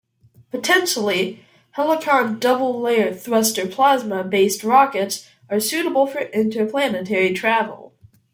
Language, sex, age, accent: English, male, under 19, United States English